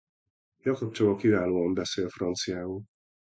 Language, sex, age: Hungarian, male, 40-49